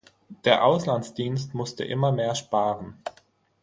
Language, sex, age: German, male, 19-29